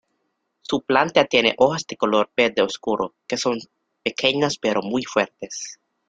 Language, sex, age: Spanish, male, 19-29